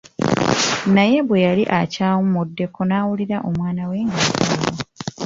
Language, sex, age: Ganda, female, 19-29